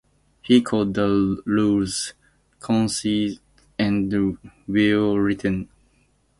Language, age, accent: English, 19-29, United States English